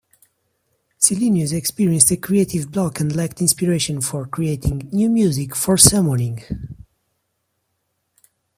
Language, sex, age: English, male, 30-39